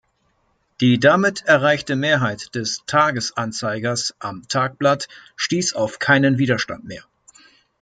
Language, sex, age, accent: German, male, 30-39, Deutschland Deutsch